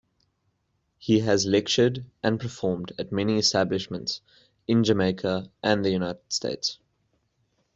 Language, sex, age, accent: English, male, 19-29, Southern African (South Africa, Zimbabwe, Namibia)